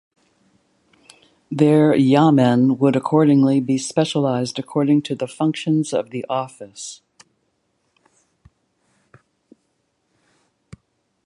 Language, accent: English, United States English